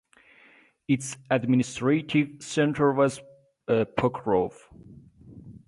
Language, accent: English, United States English